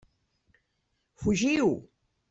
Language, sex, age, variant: Catalan, female, 50-59, Central